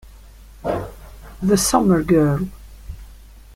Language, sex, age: Italian, female, 40-49